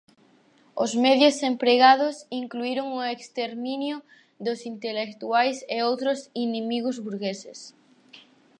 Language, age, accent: Galician, 40-49, Oriental (común en zona oriental)